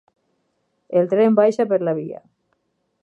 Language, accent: Catalan, valencià